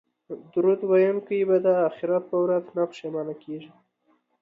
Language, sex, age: Pashto, male, 19-29